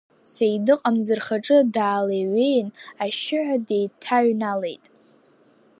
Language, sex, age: Abkhazian, female, under 19